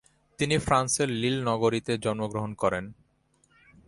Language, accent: Bengali, Bengali